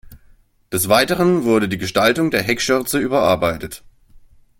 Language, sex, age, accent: German, male, 19-29, Deutschland Deutsch